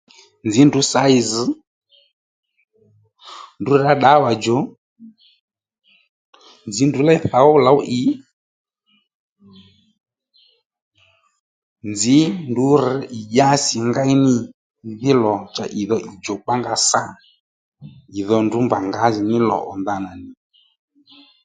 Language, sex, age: Lendu, male, 30-39